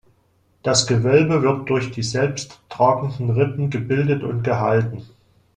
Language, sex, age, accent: German, male, 40-49, Deutschland Deutsch